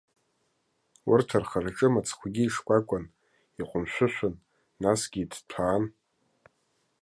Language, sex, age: Abkhazian, male, 30-39